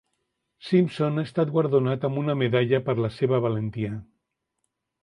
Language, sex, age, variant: Catalan, male, 50-59, Central